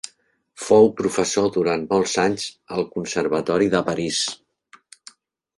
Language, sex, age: Catalan, male, 60-69